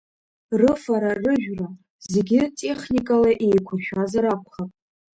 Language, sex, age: Abkhazian, female, under 19